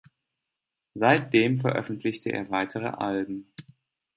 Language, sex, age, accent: German, male, 19-29, Deutschland Deutsch